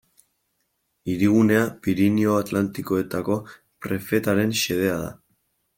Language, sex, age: Basque, male, 19-29